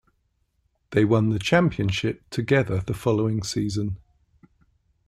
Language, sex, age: English, male, 50-59